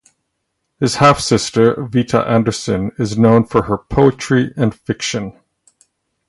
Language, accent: English, Canadian English